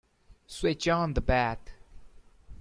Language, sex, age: English, male, 19-29